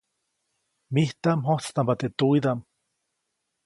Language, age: Copainalá Zoque, 40-49